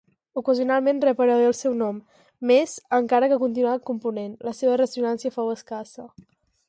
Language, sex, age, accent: Catalan, female, under 19, gironí